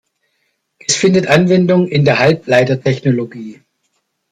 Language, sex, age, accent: German, male, 60-69, Deutschland Deutsch